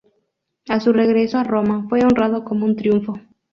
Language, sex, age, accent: Spanish, female, under 19, México